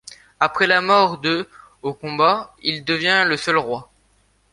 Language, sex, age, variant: French, male, under 19, Français de métropole